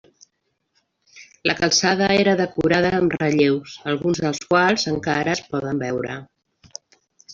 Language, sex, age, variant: Catalan, female, 50-59, Central